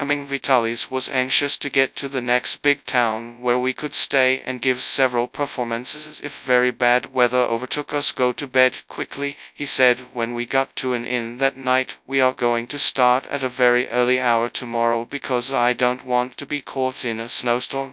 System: TTS, FastPitch